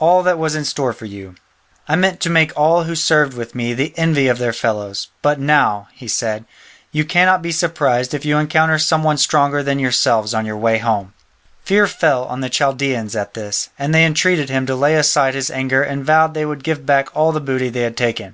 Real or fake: real